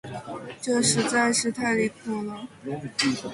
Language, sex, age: Chinese, female, 19-29